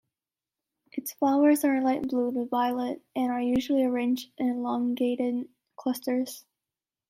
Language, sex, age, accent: English, female, under 19, United States English